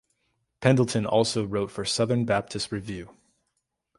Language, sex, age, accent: English, male, 30-39, United States English